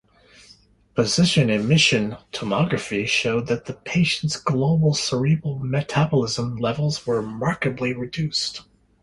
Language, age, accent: English, 60-69, Canadian English